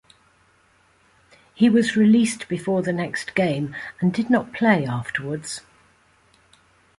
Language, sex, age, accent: English, female, 70-79, England English